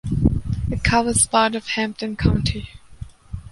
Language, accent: English, India and South Asia (India, Pakistan, Sri Lanka)